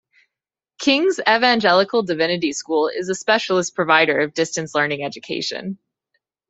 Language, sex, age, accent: English, female, 19-29, United States English